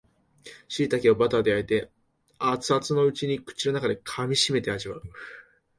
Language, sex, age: Japanese, male, 19-29